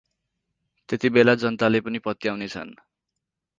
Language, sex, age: Nepali, male, 19-29